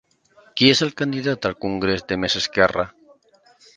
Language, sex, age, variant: Catalan, male, 40-49, Central